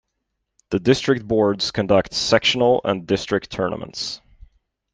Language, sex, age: English, male, 30-39